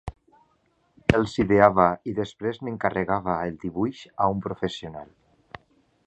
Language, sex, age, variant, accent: Catalan, male, 50-59, Valencià central, valencià